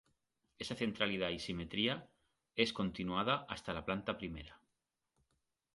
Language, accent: Spanish, España: Norte peninsular (Asturias, Castilla y León, Cantabria, País Vasco, Navarra, Aragón, La Rioja, Guadalajara, Cuenca)